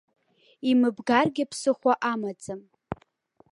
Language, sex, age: Abkhazian, female, under 19